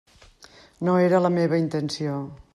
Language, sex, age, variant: Catalan, female, 50-59, Central